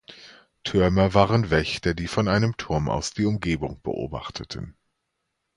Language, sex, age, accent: German, male, 30-39, Deutschland Deutsch